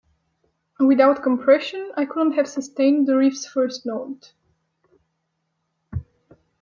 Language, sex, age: English, female, 19-29